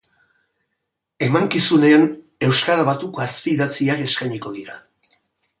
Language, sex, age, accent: Basque, male, 60-69, Mendebalekoa (Araba, Bizkaia, Gipuzkoako mendebaleko herri batzuk)